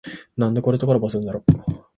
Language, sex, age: Japanese, male, 19-29